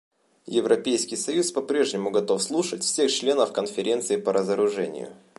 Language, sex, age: Russian, male, 19-29